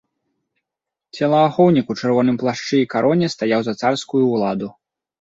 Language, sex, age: Belarusian, male, 30-39